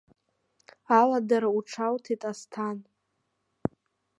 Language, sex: Abkhazian, female